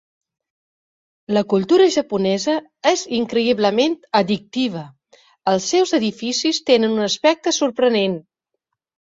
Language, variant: Catalan, Balear